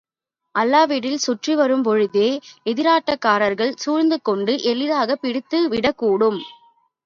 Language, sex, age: Tamil, female, 19-29